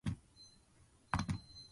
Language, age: Japanese, under 19